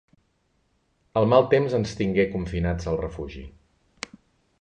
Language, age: Catalan, 40-49